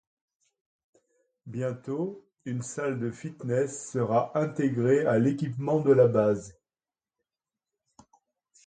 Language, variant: French, Français de métropole